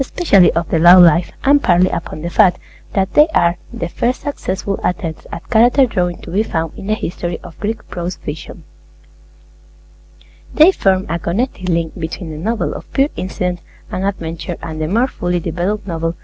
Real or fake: real